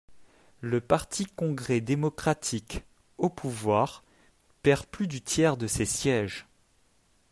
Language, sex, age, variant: French, male, 19-29, Français de métropole